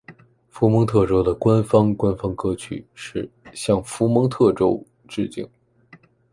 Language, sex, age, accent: Chinese, male, 19-29, 出生地：北京市